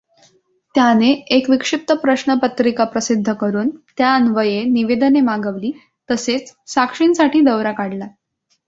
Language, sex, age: Marathi, female, under 19